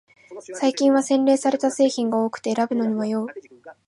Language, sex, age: Japanese, female, 19-29